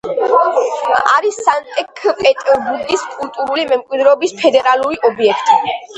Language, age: Georgian, under 19